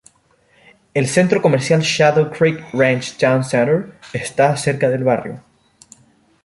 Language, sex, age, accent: Spanish, male, 19-29, Chileno: Chile, Cuyo